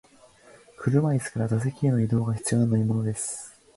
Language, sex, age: Japanese, male, under 19